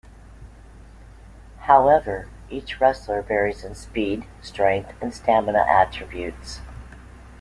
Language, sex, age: English, female, 50-59